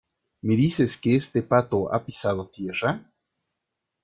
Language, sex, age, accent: Spanish, male, 19-29, Rioplatense: Argentina, Uruguay, este de Bolivia, Paraguay